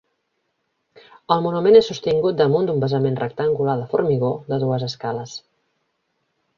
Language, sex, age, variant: Catalan, female, 40-49, Central